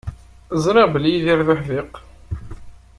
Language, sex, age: Kabyle, male, 19-29